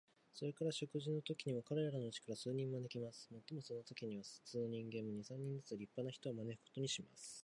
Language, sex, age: Japanese, male, 19-29